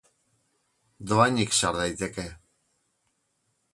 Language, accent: Basque, Mendebalekoa (Araba, Bizkaia, Gipuzkoako mendebaleko herri batzuk)